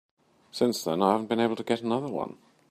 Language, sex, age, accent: English, male, 40-49, England English